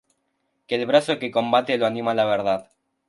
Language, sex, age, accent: Spanish, male, under 19, Rioplatense: Argentina, Uruguay, este de Bolivia, Paraguay